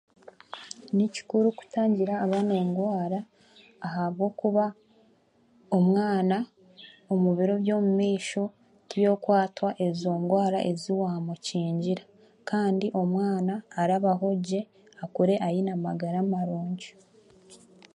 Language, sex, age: Chiga, female, 19-29